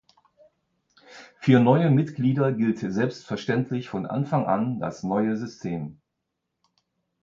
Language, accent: German, Deutschland Deutsch